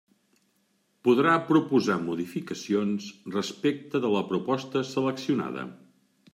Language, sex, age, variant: Catalan, male, 50-59, Central